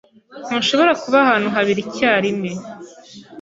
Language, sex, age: Kinyarwanda, female, 19-29